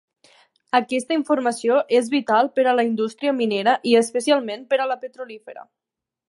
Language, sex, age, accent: Catalan, female, 19-29, Tortosí